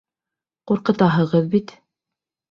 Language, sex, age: Bashkir, female, 30-39